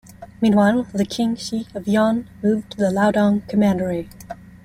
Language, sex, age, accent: English, female, 19-29, United States English